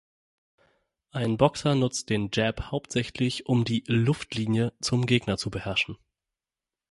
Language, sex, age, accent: German, male, 19-29, Deutschland Deutsch